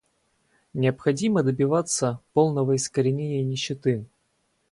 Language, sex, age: Russian, male, 19-29